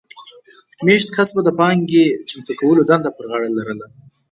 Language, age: Pashto, 19-29